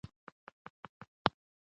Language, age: Pashto, 19-29